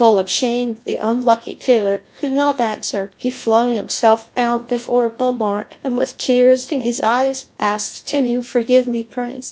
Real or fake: fake